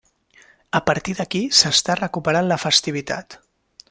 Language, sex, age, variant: Catalan, male, 19-29, Central